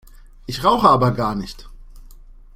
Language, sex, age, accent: German, male, 30-39, Deutschland Deutsch